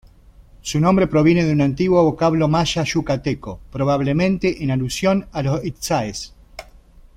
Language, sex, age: Spanish, male, 40-49